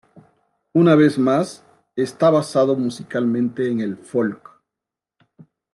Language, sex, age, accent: Spanish, male, 50-59, México